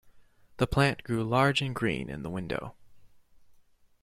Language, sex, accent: English, male, United States English